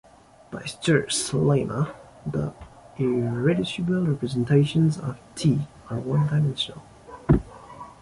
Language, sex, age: English, male, 19-29